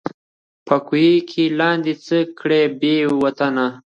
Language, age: Pashto, under 19